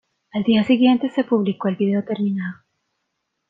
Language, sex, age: Spanish, female, 50-59